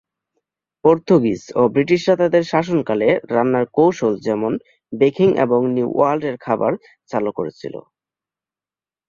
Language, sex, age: Bengali, male, under 19